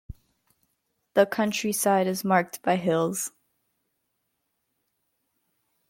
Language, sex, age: English, female, under 19